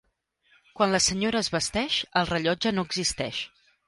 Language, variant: Catalan, Central